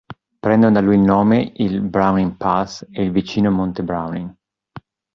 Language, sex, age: Italian, male, 40-49